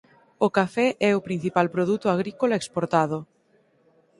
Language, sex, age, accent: Galician, female, 19-29, Oriental (común en zona oriental)